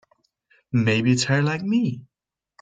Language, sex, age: English, male, under 19